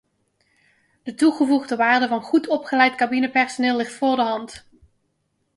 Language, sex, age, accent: Dutch, female, 30-39, Nederlands Nederlands